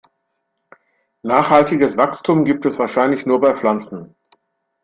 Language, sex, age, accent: German, male, 50-59, Deutschland Deutsch